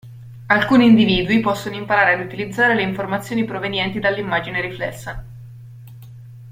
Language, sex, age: Italian, female, 19-29